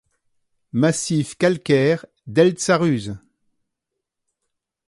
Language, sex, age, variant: French, male, 60-69, Français de métropole